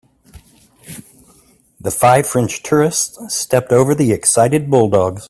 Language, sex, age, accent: English, male, 50-59, United States English